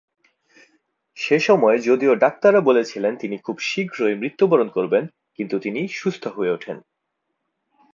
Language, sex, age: Bengali, male, 19-29